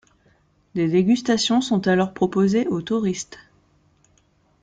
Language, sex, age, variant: French, female, 30-39, Français de métropole